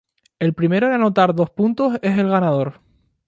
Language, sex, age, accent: Spanish, male, 19-29, España: Islas Canarias